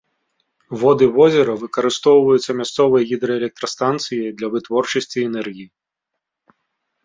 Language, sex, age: Belarusian, male, 40-49